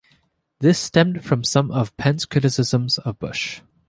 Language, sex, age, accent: English, male, 19-29, Canadian English